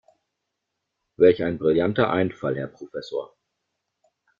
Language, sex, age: German, male, 40-49